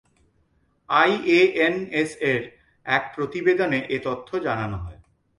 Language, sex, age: Bengali, male, 30-39